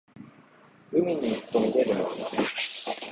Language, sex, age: Japanese, male, 19-29